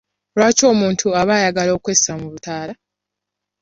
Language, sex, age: Ganda, female, 19-29